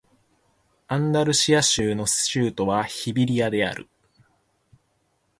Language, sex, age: Japanese, male, under 19